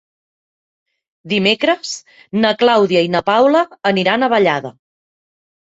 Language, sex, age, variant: Catalan, female, 40-49, Central